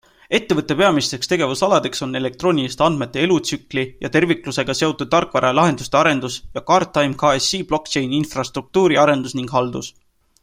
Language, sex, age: Estonian, male, 19-29